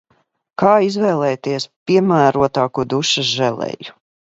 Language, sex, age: Latvian, female, 50-59